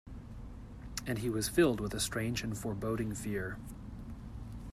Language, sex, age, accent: English, male, 30-39, United States English